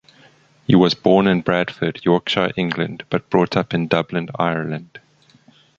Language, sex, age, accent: English, male, 40-49, Southern African (South Africa, Zimbabwe, Namibia)